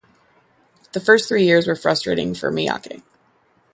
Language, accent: English, United States English